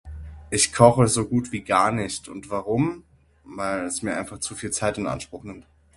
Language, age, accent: German, 30-39, Deutschland Deutsch